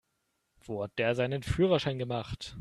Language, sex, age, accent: German, male, 19-29, Deutschland Deutsch